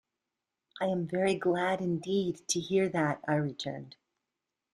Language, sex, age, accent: English, female, 40-49, United States English